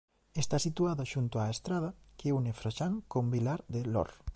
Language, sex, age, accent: Galician, male, 19-29, Central (gheada)